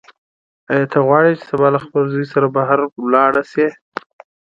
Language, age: Pashto, 30-39